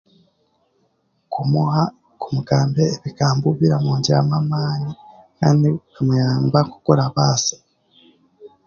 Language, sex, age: Chiga, male, 30-39